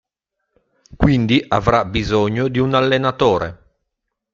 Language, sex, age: Italian, male, 50-59